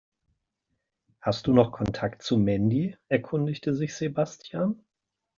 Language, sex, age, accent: German, male, 40-49, Deutschland Deutsch